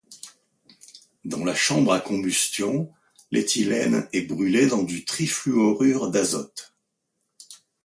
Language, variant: French, Français de métropole